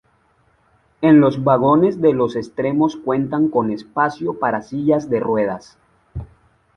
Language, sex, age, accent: Spanish, male, 30-39, Caribe: Cuba, Venezuela, Puerto Rico, República Dominicana, Panamá, Colombia caribeña, México caribeño, Costa del golfo de México